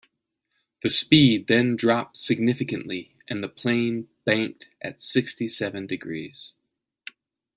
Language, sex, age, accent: English, male, 40-49, United States English